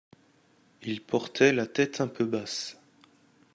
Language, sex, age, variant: French, male, 19-29, Français de métropole